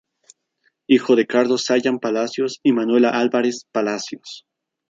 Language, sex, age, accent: Spanish, male, 19-29, Andino-Pacífico: Colombia, Perú, Ecuador, oeste de Bolivia y Venezuela andina